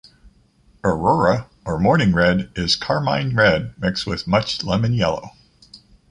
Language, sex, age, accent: English, male, 50-59, United States English